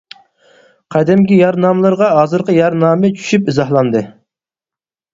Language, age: Uyghur, 30-39